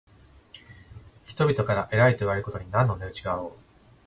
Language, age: Japanese, 30-39